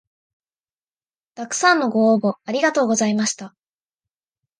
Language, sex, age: Japanese, female, 19-29